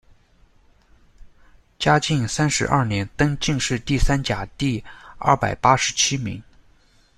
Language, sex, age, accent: Chinese, male, 30-39, 出生地：江苏省